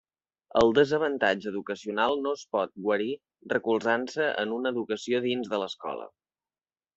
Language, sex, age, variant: Catalan, male, under 19, Central